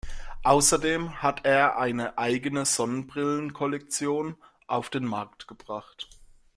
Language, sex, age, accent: German, male, 19-29, Deutschland Deutsch